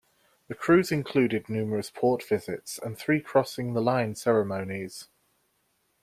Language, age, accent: English, 19-29, England English